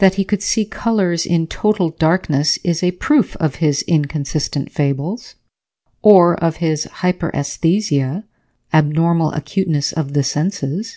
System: none